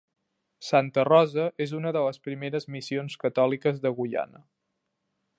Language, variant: Catalan, Central